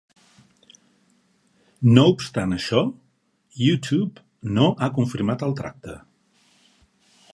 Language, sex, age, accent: Catalan, male, 50-59, Barceloní